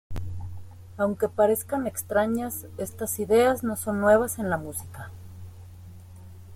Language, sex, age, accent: Spanish, female, 30-39, México